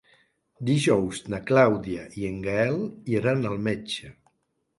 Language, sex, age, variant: Catalan, male, 60-69, Septentrional